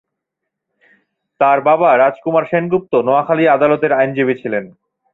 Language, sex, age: Bengali, male, 30-39